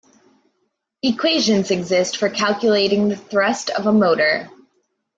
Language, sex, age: English, female, 30-39